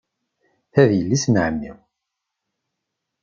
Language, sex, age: Kabyle, male, 30-39